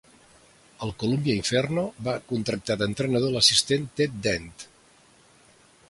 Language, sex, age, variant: Catalan, male, 60-69, Central